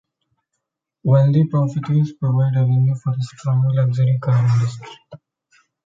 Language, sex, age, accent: English, male, 19-29, India and South Asia (India, Pakistan, Sri Lanka)